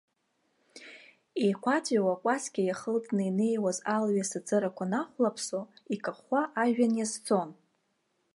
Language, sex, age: Abkhazian, female, 30-39